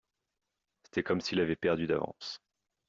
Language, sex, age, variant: French, male, 19-29, Français de métropole